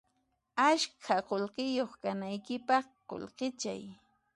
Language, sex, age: Puno Quechua, female, 30-39